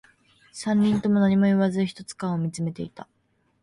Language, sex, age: Japanese, female, 19-29